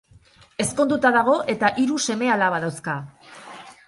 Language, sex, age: Basque, female, 50-59